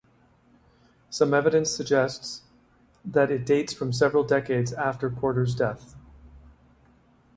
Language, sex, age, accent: English, male, 50-59, Canadian English